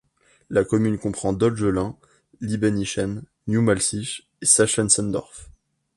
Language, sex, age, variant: French, male, 19-29, Français de métropole